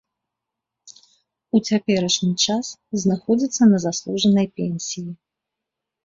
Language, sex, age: Belarusian, female, 30-39